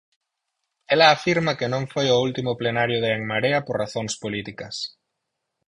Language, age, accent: Galician, 30-39, Normativo (estándar)